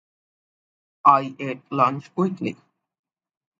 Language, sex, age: English, male, 19-29